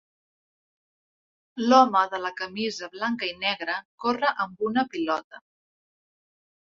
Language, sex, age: Catalan, female, 30-39